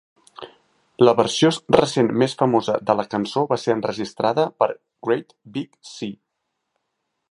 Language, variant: Catalan, Central